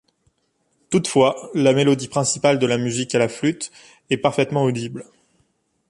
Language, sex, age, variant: French, male, 19-29, Français de métropole